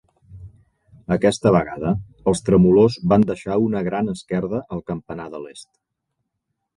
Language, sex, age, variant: Catalan, male, 40-49, Central